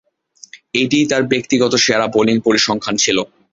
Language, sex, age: Bengali, male, 19-29